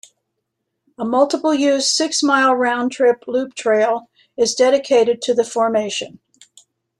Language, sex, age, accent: English, female, 70-79, United States English